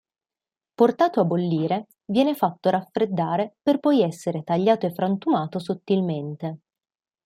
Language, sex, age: Italian, female, 19-29